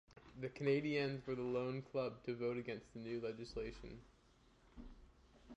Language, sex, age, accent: English, male, 19-29, United States English